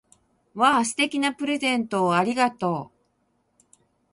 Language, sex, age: Japanese, female, 60-69